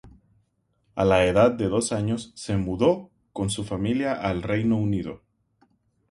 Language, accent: Spanish, América central